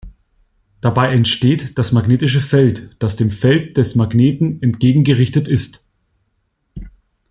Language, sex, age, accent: German, male, 30-39, Deutschland Deutsch